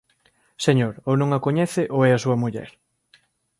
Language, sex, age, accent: Galician, male, 30-39, Normativo (estándar)